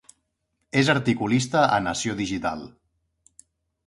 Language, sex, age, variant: Catalan, male, 40-49, Central